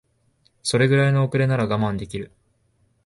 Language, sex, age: Japanese, male, 19-29